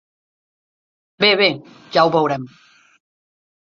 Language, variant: Catalan, Central